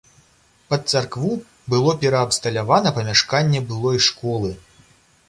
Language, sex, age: Belarusian, male, 30-39